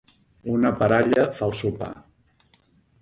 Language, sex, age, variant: Catalan, male, 70-79, Central